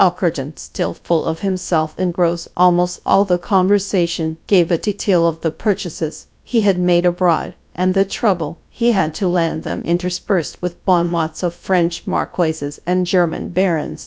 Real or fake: fake